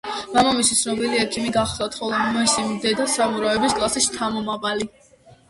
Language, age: Georgian, 19-29